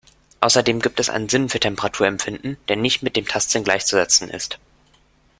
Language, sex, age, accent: German, male, under 19, Deutschland Deutsch